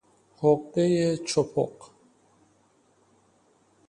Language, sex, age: Persian, male, 30-39